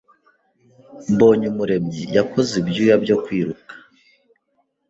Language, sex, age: Kinyarwanda, male, 19-29